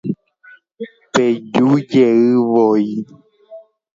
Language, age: Guarani, 19-29